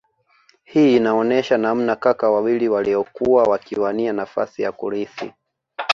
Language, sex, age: Swahili, male, 19-29